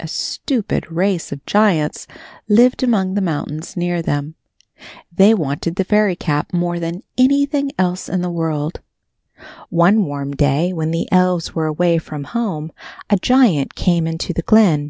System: none